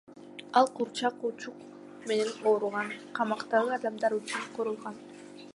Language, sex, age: Kyrgyz, female, under 19